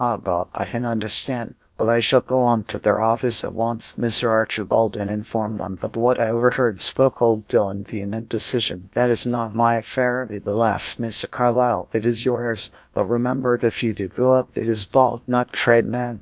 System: TTS, GlowTTS